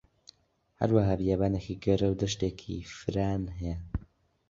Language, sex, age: Central Kurdish, male, 19-29